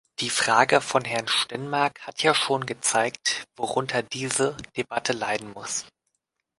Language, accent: German, Deutschland Deutsch